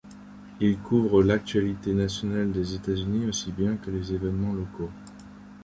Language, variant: French, Français de métropole